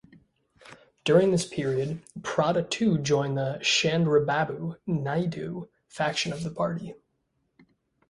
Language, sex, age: English, male, 19-29